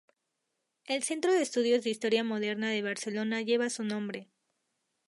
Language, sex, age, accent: Spanish, female, 19-29, México